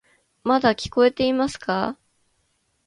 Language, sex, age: Japanese, female, 19-29